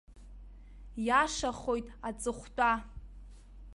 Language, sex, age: Abkhazian, female, under 19